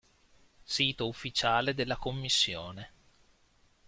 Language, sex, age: Italian, male, 30-39